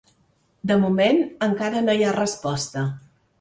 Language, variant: Catalan, Central